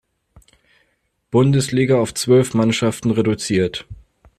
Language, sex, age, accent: German, male, 19-29, Deutschland Deutsch